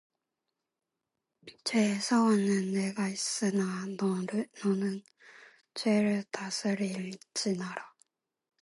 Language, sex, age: Korean, female, 19-29